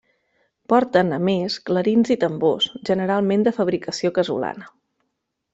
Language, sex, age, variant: Catalan, female, 40-49, Central